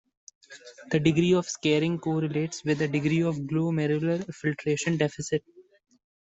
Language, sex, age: English, male, 19-29